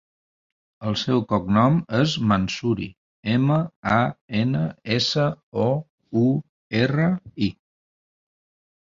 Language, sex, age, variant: Catalan, male, 40-49, Balear